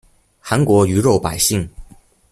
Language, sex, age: Chinese, male, under 19